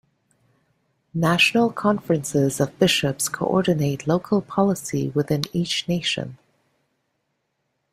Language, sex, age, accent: English, female, 50-59, Canadian English